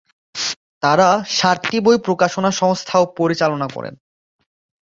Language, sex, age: Bengali, male, 19-29